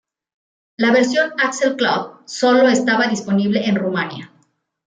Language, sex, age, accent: Spanish, female, 40-49, México